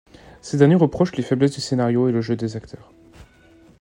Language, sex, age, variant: French, male, 19-29, Français de métropole